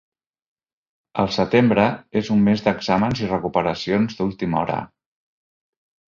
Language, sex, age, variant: Catalan, male, 60-69, Central